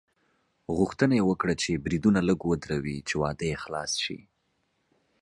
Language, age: Pashto, 19-29